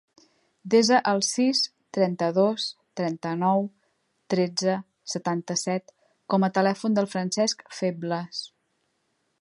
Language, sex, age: Catalan, female, 40-49